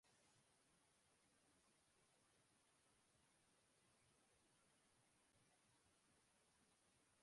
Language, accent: Spanish, España: Centro-Sur peninsular (Madrid, Toledo, Castilla-La Mancha)